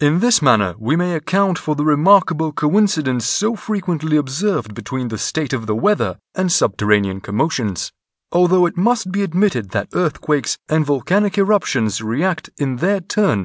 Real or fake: real